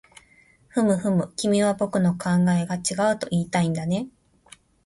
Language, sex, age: Japanese, female, 30-39